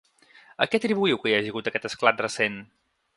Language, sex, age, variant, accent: Catalan, male, 30-39, Central, central